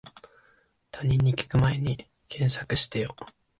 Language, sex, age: Japanese, male, 19-29